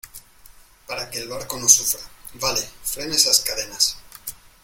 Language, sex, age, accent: Spanish, male, 19-29, México